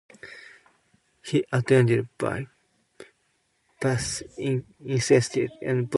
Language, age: English, 30-39